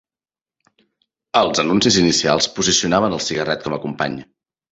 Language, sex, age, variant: Catalan, male, 30-39, Central